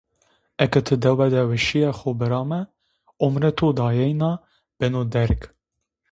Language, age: Zaza, 19-29